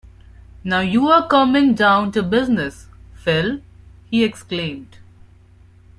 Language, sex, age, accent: English, male, 19-29, India and South Asia (India, Pakistan, Sri Lanka)